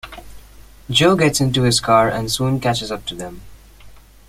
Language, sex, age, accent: English, male, under 19, India and South Asia (India, Pakistan, Sri Lanka)